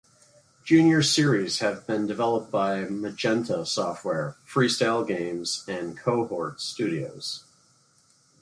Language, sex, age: English, male, 50-59